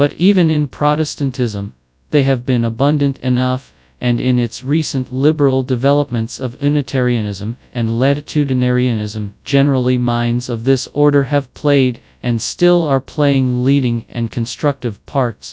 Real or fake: fake